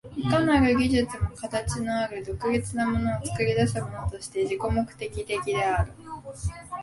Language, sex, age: Japanese, female, 19-29